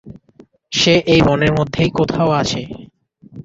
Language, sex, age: Bengali, male, under 19